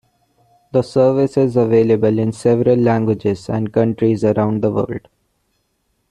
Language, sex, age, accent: English, male, 19-29, India and South Asia (India, Pakistan, Sri Lanka)